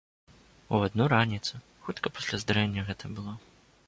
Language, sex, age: Belarusian, male, 19-29